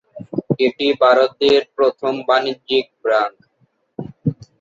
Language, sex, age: Bengali, female, 40-49